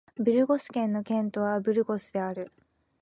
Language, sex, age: Japanese, female, 19-29